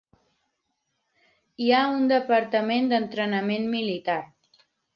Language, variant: Catalan, Septentrional